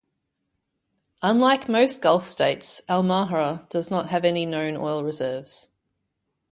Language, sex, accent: English, female, Australian English